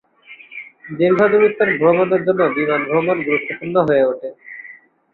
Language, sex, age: Bengali, male, 19-29